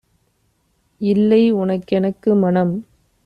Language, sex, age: Tamil, female, 30-39